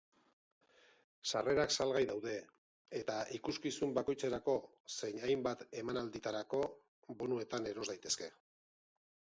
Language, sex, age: Basque, male, 50-59